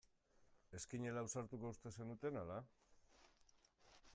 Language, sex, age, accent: Basque, male, 50-59, Mendebalekoa (Araba, Bizkaia, Gipuzkoako mendebaleko herri batzuk)